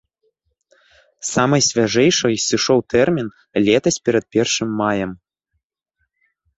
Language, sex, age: Belarusian, male, 19-29